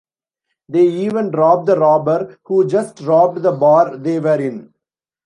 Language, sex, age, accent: English, male, 19-29, India and South Asia (India, Pakistan, Sri Lanka)